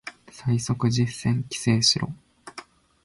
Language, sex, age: Japanese, male, 19-29